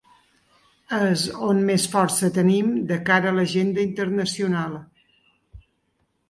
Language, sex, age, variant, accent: Catalan, female, 50-59, Balear, menorquí